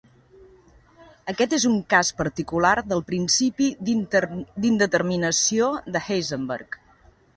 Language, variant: Catalan, Central